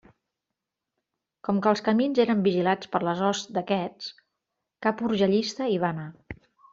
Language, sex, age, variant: Catalan, female, 50-59, Central